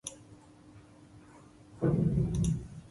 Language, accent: Spanish, España: Norte peninsular (Asturias, Castilla y León, Cantabria, País Vasco, Navarra, Aragón, La Rioja, Guadalajara, Cuenca)